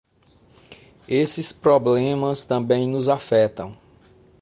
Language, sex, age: Portuguese, male, 40-49